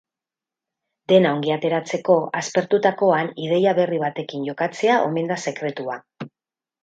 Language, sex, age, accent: Basque, female, 50-59, Mendebalekoa (Araba, Bizkaia, Gipuzkoako mendebaleko herri batzuk)